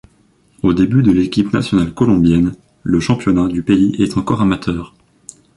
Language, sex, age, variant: French, male, under 19, Français de métropole